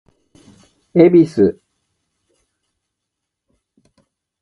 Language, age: Japanese, 60-69